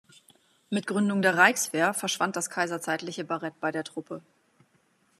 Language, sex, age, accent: German, female, 40-49, Deutschland Deutsch